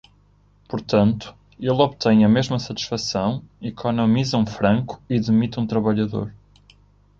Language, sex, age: Portuguese, male, 19-29